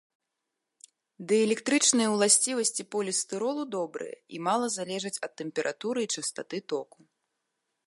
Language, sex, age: Belarusian, female, 19-29